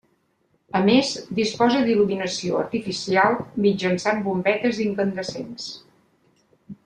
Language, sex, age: Catalan, female, 70-79